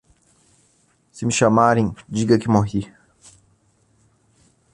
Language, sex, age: Portuguese, male, 19-29